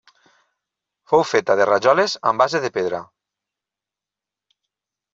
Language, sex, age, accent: Catalan, male, 50-59, valencià